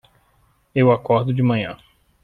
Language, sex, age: Portuguese, male, 30-39